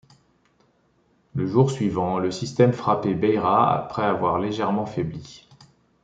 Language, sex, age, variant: French, male, 40-49, Français de métropole